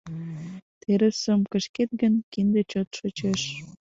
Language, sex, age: Mari, female, 19-29